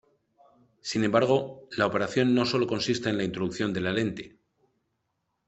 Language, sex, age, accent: Spanish, male, 40-49, España: Centro-Sur peninsular (Madrid, Toledo, Castilla-La Mancha)